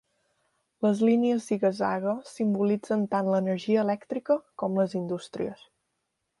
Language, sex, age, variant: Catalan, female, 19-29, Central